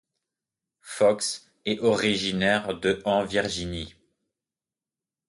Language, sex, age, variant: French, male, 19-29, Français de métropole